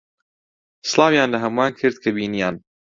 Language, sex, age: Central Kurdish, male, 19-29